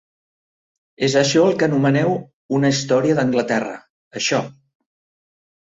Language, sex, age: Catalan, male, 50-59